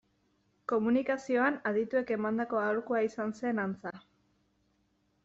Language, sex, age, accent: Basque, female, 19-29, Mendebalekoa (Araba, Bizkaia, Gipuzkoako mendebaleko herri batzuk)